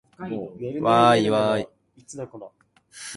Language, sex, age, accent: Japanese, male, 19-29, 標準語